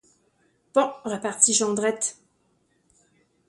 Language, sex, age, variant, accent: French, female, 50-59, Français d'Amérique du Nord, Français du Canada